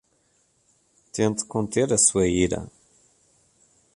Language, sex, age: Portuguese, male, 19-29